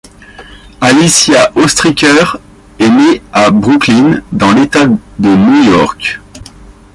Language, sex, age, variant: French, male, 30-39, Français de métropole